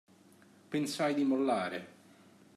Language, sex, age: Italian, male, 40-49